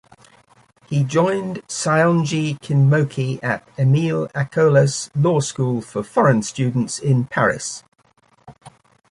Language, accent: English, England English